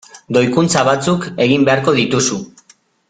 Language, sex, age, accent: Basque, male, 40-49, Mendebalekoa (Araba, Bizkaia, Gipuzkoako mendebaleko herri batzuk)